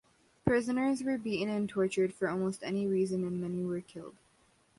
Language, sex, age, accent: English, female, under 19, United States English